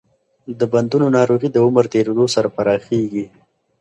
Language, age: Pashto, 19-29